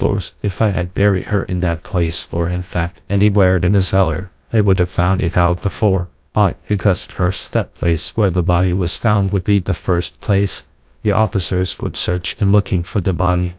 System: TTS, GlowTTS